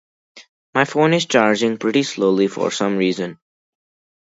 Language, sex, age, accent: English, male, under 19, India and South Asia (India, Pakistan, Sri Lanka)